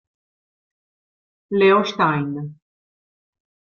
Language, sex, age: Italian, female, 40-49